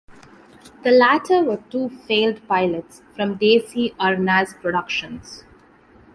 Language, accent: English, India and South Asia (India, Pakistan, Sri Lanka)